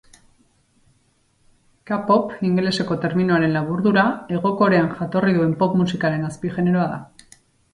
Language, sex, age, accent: Basque, female, 40-49, Erdialdekoa edo Nafarra (Gipuzkoa, Nafarroa)